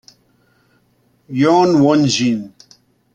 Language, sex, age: Italian, male, 60-69